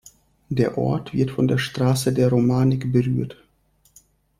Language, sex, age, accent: German, male, 30-39, Russisch Deutsch